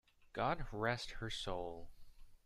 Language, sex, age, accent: English, male, 19-29, United States English